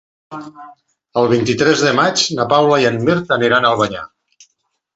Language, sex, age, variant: Catalan, male, 50-59, Nord-Occidental